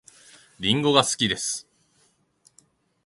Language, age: Japanese, 30-39